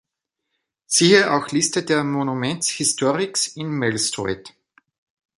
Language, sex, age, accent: German, male, 30-39, Österreichisches Deutsch